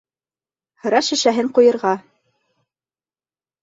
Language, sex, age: Bashkir, female, 19-29